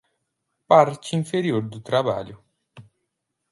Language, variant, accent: Portuguese, Portuguese (Brasil), Paulista